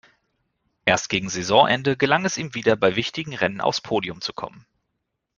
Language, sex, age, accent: German, male, 30-39, Deutschland Deutsch